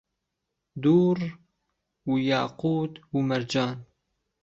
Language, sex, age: Central Kurdish, male, 19-29